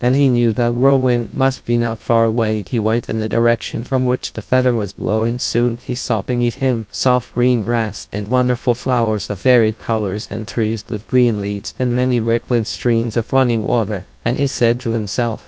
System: TTS, GlowTTS